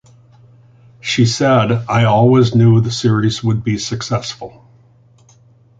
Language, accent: English, United States English